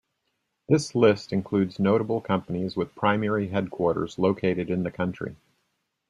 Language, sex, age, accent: English, male, 60-69, United States English